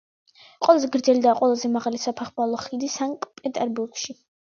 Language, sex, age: Georgian, female, under 19